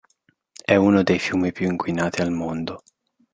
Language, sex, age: Italian, male, 19-29